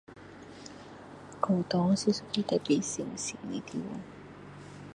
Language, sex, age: Min Dong Chinese, female, 40-49